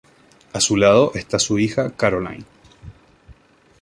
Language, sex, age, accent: Spanish, male, 19-29, Chileno: Chile, Cuyo